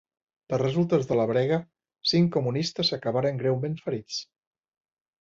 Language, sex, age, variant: Catalan, male, 60-69, Central